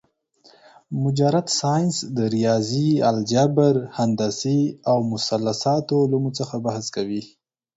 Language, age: Pashto, 19-29